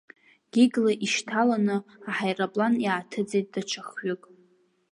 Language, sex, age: Abkhazian, female, 19-29